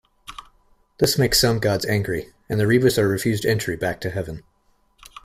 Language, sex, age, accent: English, male, 19-29, United States English